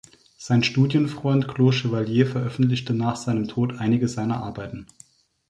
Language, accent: German, Deutschland Deutsch